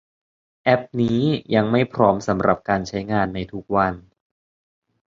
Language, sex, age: Thai, male, 19-29